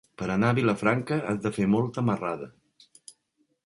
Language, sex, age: Catalan, male, 50-59